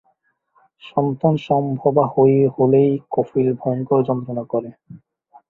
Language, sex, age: Bengali, male, 19-29